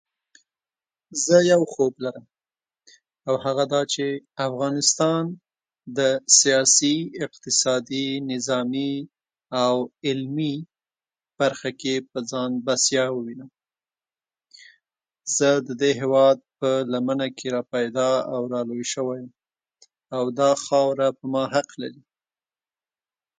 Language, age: Pashto, 30-39